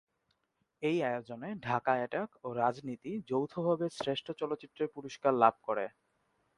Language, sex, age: Bengali, male, 19-29